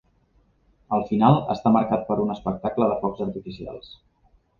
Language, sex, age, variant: Catalan, male, 30-39, Central